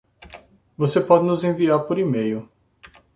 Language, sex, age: Portuguese, male, 40-49